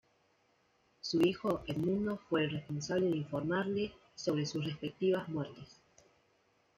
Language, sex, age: Spanish, female, 19-29